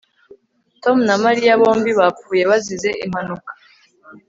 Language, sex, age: Kinyarwanda, female, 19-29